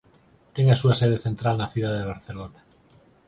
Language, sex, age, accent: Galician, male, 40-49, Normativo (estándar)